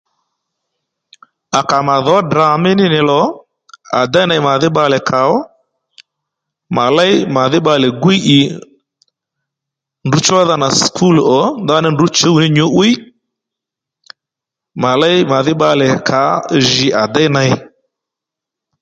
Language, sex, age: Lendu, male, 40-49